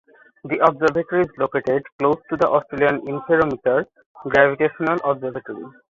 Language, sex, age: English, male, 19-29